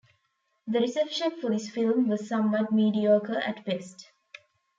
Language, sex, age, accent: English, female, 19-29, India and South Asia (India, Pakistan, Sri Lanka)